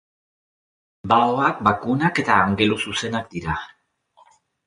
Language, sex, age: Basque, male, 40-49